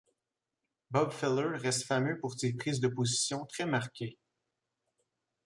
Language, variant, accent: French, Français d'Amérique du Nord, Français du Canada